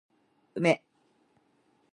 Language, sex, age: Japanese, female, 19-29